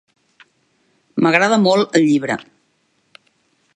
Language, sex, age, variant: Catalan, female, 50-59, Central